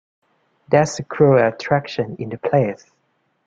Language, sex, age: English, male, 19-29